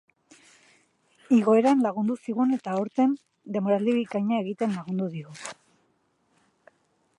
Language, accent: Basque, Erdialdekoa edo Nafarra (Gipuzkoa, Nafarroa)